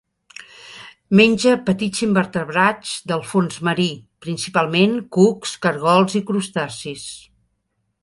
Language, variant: Catalan, Central